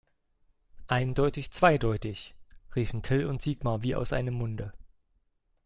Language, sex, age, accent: German, male, 30-39, Deutschland Deutsch